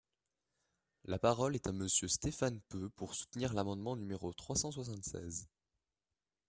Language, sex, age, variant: French, male, under 19, Français de métropole